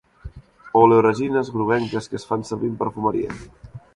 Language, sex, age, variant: Catalan, male, 19-29, Central